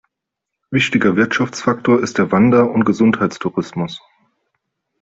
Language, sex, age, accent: German, male, 30-39, Deutschland Deutsch